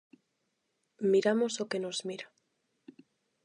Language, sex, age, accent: Galician, female, 19-29, Atlántico (seseo e gheada); Normativo (estándar); Neofalante